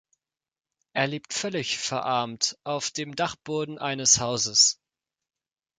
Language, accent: German, Deutschland Deutsch